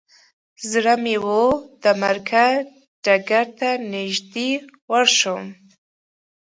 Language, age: Pashto, 19-29